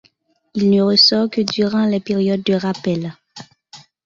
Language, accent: French, Français d’Haïti